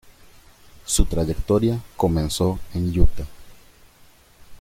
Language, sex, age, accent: Spanish, male, 19-29, América central